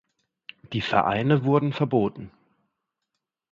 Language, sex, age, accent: German, male, 30-39, Deutschland Deutsch